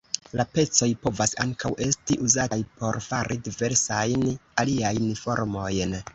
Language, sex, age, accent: Esperanto, female, 19-29, Internacia